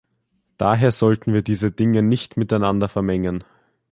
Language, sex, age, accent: German, male, under 19, Österreichisches Deutsch